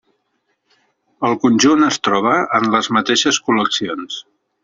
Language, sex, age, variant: Catalan, male, 40-49, Central